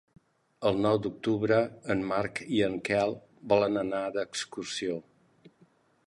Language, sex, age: Catalan, male, 60-69